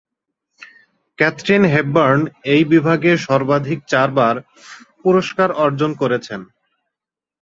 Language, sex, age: Bengali, male, 19-29